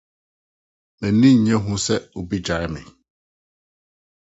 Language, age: Akan, 60-69